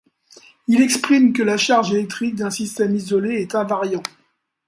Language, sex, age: French, male, 60-69